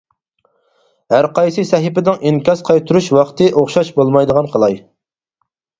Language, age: Uyghur, 30-39